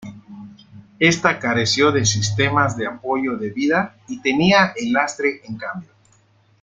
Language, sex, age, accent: Spanish, male, 50-59, México